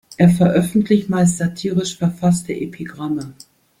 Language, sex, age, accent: German, female, 50-59, Deutschland Deutsch